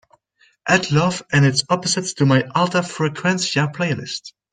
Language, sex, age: English, male, under 19